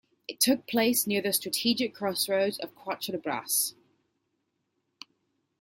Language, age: English, 19-29